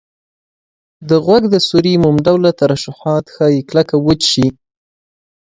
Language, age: Pashto, 19-29